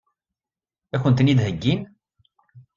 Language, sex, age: Kabyle, male, 40-49